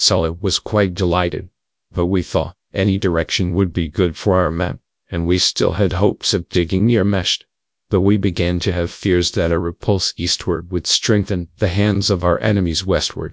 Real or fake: fake